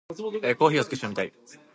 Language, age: Japanese, 19-29